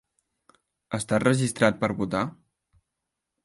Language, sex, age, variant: Catalan, male, 19-29, Central